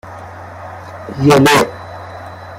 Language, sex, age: Persian, male, 30-39